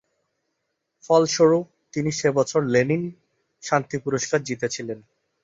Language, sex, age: Bengali, male, 30-39